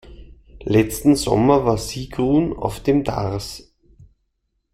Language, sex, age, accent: German, male, 30-39, Österreichisches Deutsch